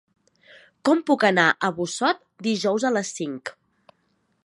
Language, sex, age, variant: Catalan, female, 30-39, Central